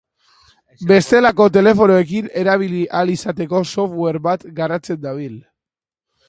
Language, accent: Basque, Mendebalekoa (Araba, Bizkaia, Gipuzkoako mendebaleko herri batzuk)